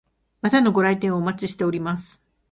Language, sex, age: Japanese, female, 50-59